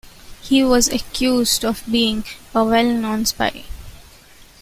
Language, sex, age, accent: English, female, 19-29, India and South Asia (India, Pakistan, Sri Lanka)